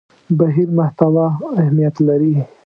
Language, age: Pashto, 30-39